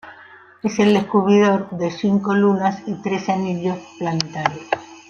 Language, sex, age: Spanish, female, 60-69